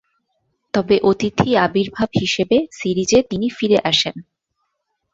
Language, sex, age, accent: Bengali, female, 19-29, প্রমিত বাংলা